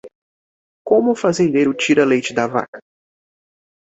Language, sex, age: Portuguese, male, 19-29